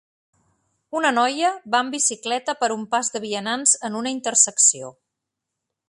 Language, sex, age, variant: Catalan, female, 40-49, Central